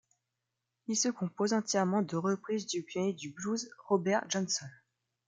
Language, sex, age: French, female, 19-29